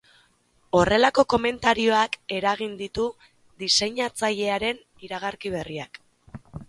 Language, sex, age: Basque, female, 19-29